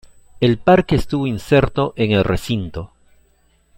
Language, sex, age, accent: Spanish, male, 50-59, Andino-Pacífico: Colombia, Perú, Ecuador, oeste de Bolivia y Venezuela andina